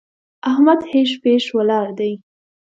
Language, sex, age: Pashto, female, under 19